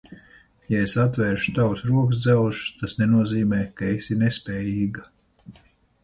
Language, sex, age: Latvian, male, 50-59